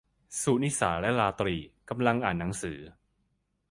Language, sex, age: Thai, male, 19-29